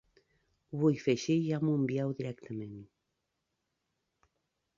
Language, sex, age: Catalan, female, 50-59